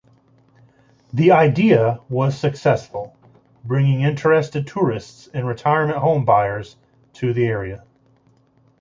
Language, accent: English, United States English